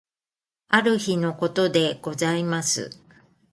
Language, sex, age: Japanese, female, 40-49